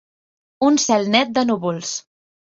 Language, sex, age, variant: Catalan, female, 19-29, Central